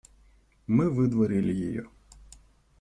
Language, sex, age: Russian, male, 30-39